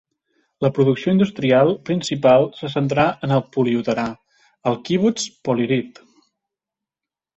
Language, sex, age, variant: Catalan, male, 19-29, Central